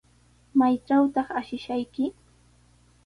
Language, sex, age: Sihuas Ancash Quechua, female, 30-39